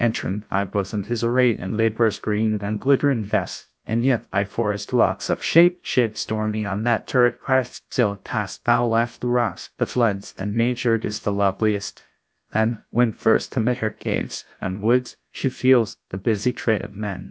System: TTS, GlowTTS